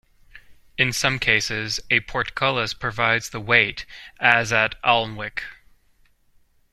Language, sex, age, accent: English, male, 30-39, United States English